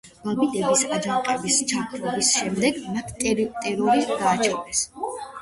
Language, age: Georgian, under 19